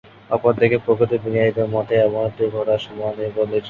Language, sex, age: Bengali, male, under 19